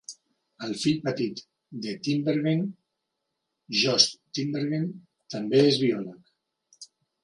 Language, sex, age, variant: Catalan, male, 40-49, Central